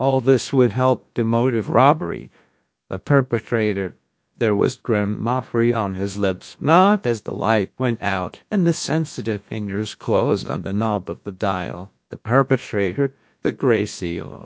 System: TTS, GlowTTS